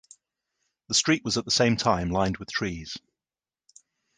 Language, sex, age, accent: English, male, 30-39, England English